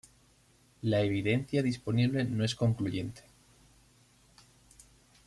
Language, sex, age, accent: Spanish, male, 30-39, España: Norte peninsular (Asturias, Castilla y León, Cantabria, País Vasco, Navarra, Aragón, La Rioja, Guadalajara, Cuenca)